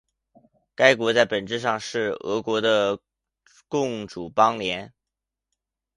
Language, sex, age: Chinese, male, 19-29